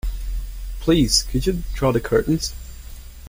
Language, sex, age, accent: English, male, under 19, United States English